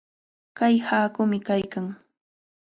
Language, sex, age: Cajatambo North Lima Quechua, female, 19-29